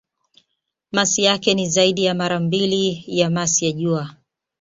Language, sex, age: Swahili, female, 30-39